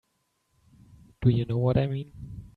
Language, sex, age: English, male, 19-29